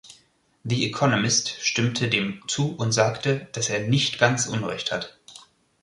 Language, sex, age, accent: German, male, 19-29, Deutschland Deutsch